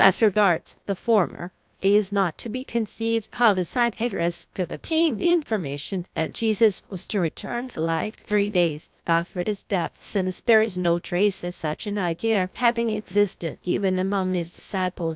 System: TTS, GlowTTS